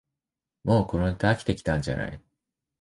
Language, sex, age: Japanese, male, under 19